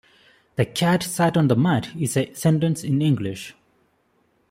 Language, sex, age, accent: English, male, 19-29, India and South Asia (India, Pakistan, Sri Lanka)